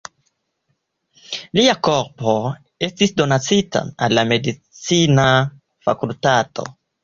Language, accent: Esperanto, Internacia